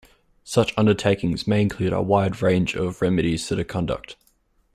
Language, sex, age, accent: English, male, 19-29, Australian English